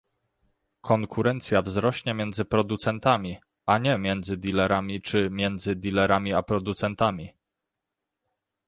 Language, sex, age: Polish, male, 30-39